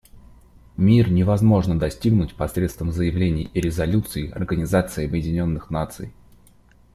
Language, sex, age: Russian, male, 19-29